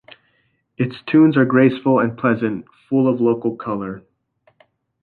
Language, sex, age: English, male, 19-29